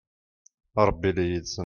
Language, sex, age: Kabyle, male, 50-59